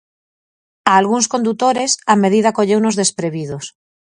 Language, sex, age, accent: Galician, female, 40-49, Normativo (estándar)